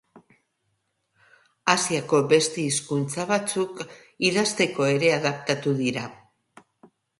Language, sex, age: Basque, female, 50-59